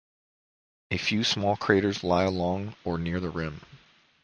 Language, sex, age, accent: English, male, 19-29, United States English